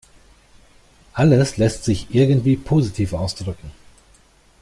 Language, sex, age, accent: German, male, 40-49, Deutschland Deutsch